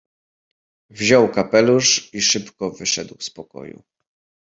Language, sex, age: Polish, male, 30-39